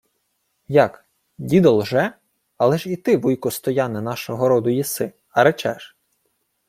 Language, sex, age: Ukrainian, male, 19-29